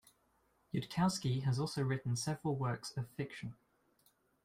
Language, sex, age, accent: English, male, 19-29, England English